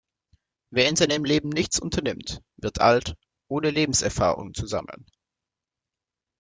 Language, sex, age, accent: German, male, 19-29, Schweizerdeutsch